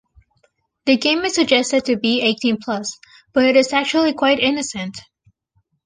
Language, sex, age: English, female, under 19